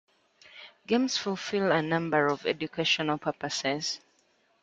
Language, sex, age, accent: English, female, 19-29, England English